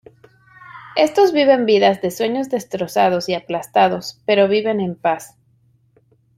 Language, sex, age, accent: Spanish, female, 30-39, México